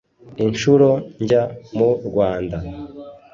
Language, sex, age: Kinyarwanda, male, 19-29